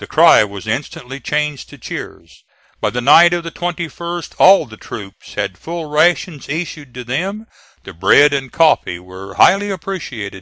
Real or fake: real